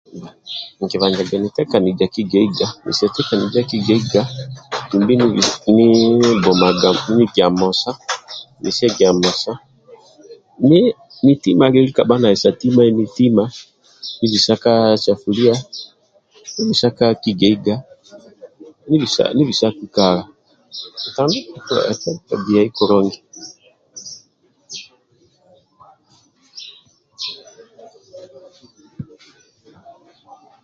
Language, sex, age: Amba (Uganda), male, 30-39